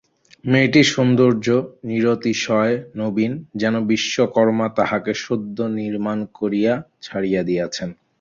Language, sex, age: Bengali, male, 19-29